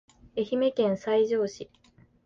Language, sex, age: Japanese, female, 19-29